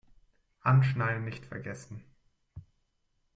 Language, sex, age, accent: German, male, 19-29, Deutschland Deutsch